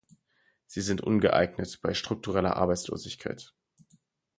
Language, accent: German, Deutschland Deutsch